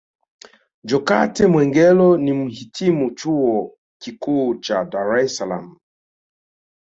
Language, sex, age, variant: Swahili, male, 40-49, Kiswahili cha Bara ya Tanzania